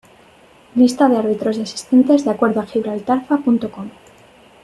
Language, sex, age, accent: Spanish, female, 19-29, España: Centro-Sur peninsular (Madrid, Toledo, Castilla-La Mancha)